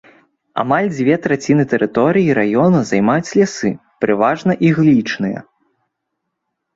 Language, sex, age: Belarusian, male, under 19